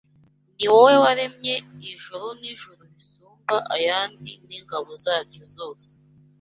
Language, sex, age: Kinyarwanda, female, 19-29